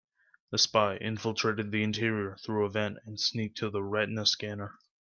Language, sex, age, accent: English, male, 19-29, United States English